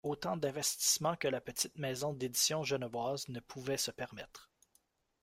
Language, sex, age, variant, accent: French, male, 30-39, Français d'Amérique du Nord, Français du Canada